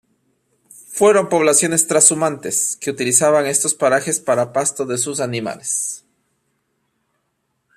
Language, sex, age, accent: Spanish, male, 40-49, Andino-Pacífico: Colombia, Perú, Ecuador, oeste de Bolivia y Venezuela andina